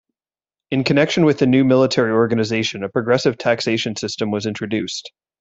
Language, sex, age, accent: English, male, 30-39, Canadian English